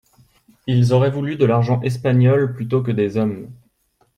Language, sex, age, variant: French, male, 30-39, Français de métropole